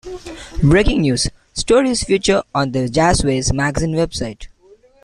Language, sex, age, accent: English, male, 19-29, India and South Asia (India, Pakistan, Sri Lanka)